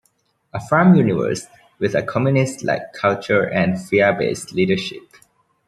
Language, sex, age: English, male, 19-29